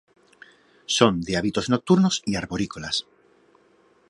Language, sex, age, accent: Spanish, male, 40-49, España: Norte peninsular (Asturias, Castilla y León, Cantabria, País Vasco, Navarra, Aragón, La Rioja, Guadalajara, Cuenca)